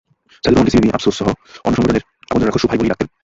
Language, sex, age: Bengali, male, 19-29